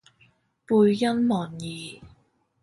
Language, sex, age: Cantonese, female, 19-29